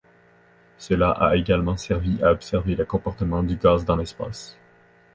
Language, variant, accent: French, Français d'Amérique du Nord, Français du Canada